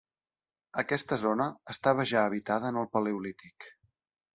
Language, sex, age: Catalan, male, 19-29